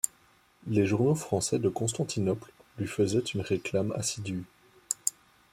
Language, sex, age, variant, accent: French, male, 19-29, Français d'Europe, Français de Belgique